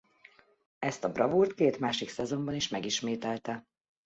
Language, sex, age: Hungarian, female, 40-49